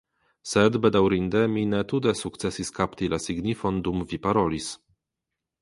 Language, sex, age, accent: Esperanto, male, 30-39, Internacia